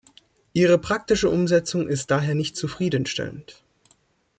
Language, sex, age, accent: German, male, 19-29, Deutschland Deutsch